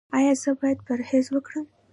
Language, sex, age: Pashto, female, 19-29